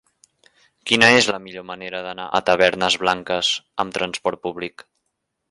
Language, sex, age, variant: Catalan, male, 19-29, Central